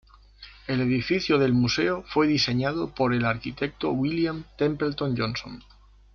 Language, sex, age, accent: Spanish, male, 40-49, España: Centro-Sur peninsular (Madrid, Toledo, Castilla-La Mancha)